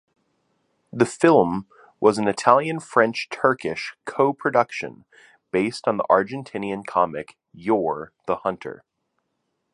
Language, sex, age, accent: English, male, 30-39, United States English